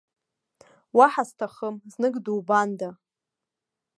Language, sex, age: Abkhazian, female, 19-29